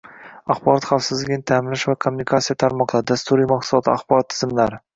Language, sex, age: Uzbek, male, 19-29